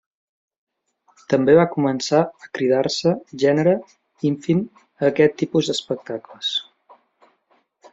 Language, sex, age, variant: Catalan, male, 40-49, Septentrional